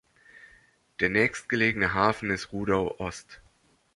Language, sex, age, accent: German, male, 40-49, Deutschland Deutsch